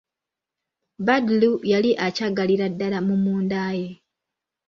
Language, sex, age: Ganda, female, 19-29